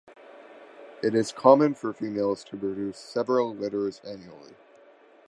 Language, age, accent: English, 19-29, United States English